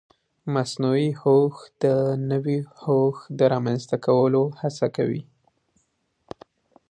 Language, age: Pashto, 19-29